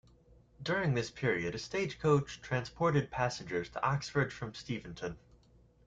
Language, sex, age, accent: English, male, 19-29, United States English